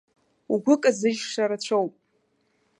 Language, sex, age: Abkhazian, female, 19-29